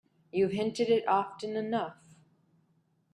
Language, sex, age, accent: English, female, 19-29, United States English